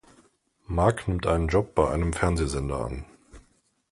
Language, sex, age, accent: German, male, 19-29, Deutschland Deutsch